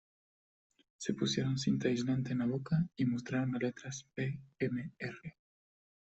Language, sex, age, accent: Spanish, male, 30-39, América central